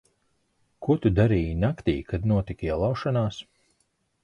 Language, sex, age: Latvian, male, 30-39